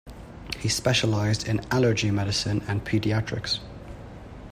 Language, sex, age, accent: English, male, 19-29, England English